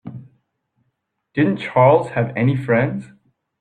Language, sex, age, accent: English, male, 19-29, United States English